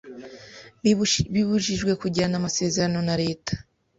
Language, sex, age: Kinyarwanda, female, 19-29